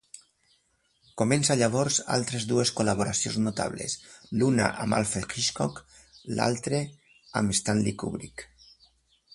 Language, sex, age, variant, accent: Catalan, male, 60-69, Valencià central, valencià